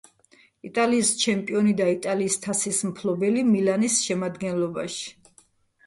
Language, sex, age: Georgian, female, 40-49